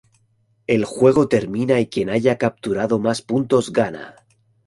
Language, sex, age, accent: Spanish, male, 30-39, España: Centro-Sur peninsular (Madrid, Toledo, Castilla-La Mancha)